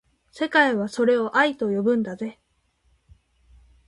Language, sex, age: Japanese, female, 19-29